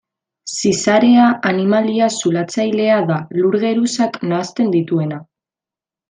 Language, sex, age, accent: Basque, female, 19-29, Mendebalekoa (Araba, Bizkaia, Gipuzkoako mendebaleko herri batzuk)